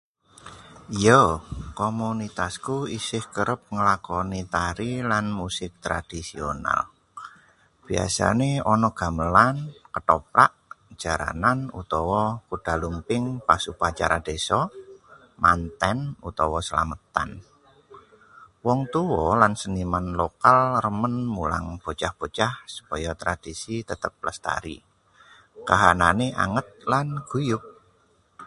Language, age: Javanese, 40-49